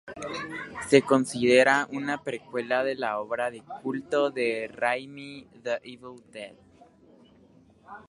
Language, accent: Spanish, América central